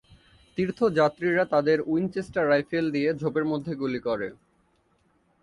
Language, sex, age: Bengali, male, 19-29